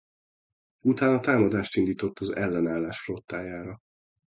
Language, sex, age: Hungarian, male, 40-49